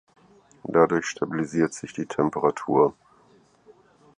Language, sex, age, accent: German, male, 50-59, Deutschland Deutsch